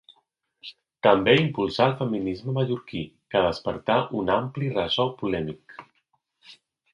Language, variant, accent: Catalan, Central, central